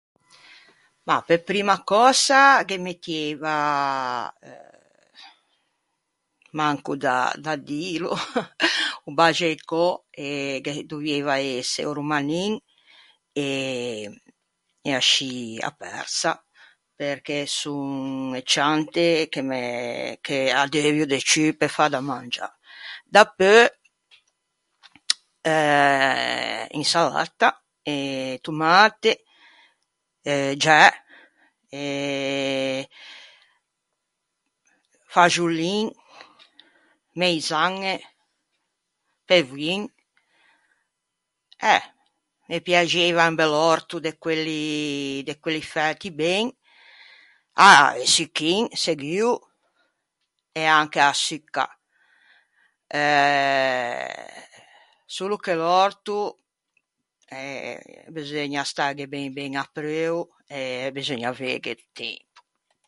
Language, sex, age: Ligurian, female, 60-69